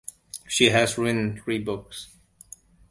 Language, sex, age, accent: English, male, 19-29, Hong Kong English